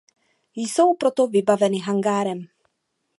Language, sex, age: Czech, female, 30-39